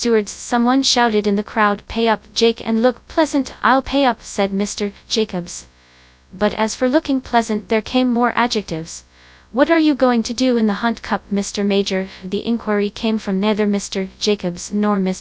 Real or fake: fake